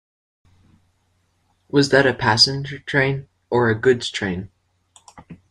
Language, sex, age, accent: English, male, under 19, United States English